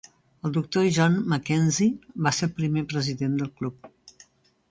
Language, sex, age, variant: Catalan, female, 70-79, Central